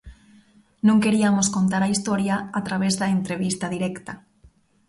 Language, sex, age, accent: Galician, female, 19-29, Normativo (estándar)